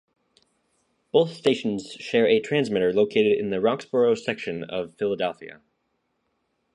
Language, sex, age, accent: English, male, 19-29, United States English